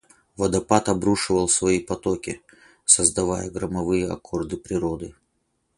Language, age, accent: Russian, 19-29, Русский